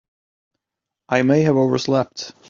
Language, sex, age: English, male, 30-39